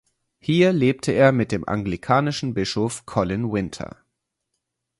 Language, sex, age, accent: German, male, 30-39, Deutschland Deutsch